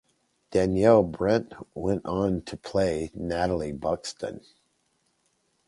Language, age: English, 50-59